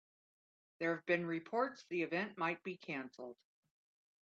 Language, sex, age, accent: English, female, 50-59, United States English